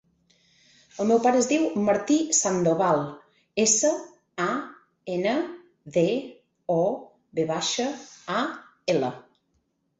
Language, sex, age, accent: Catalan, female, 30-39, Garrotxi